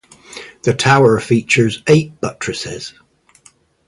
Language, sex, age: English, male, 50-59